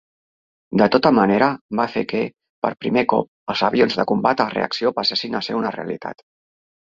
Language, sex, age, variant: Catalan, male, 40-49, Central